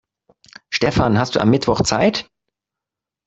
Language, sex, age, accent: German, male, 19-29, Deutschland Deutsch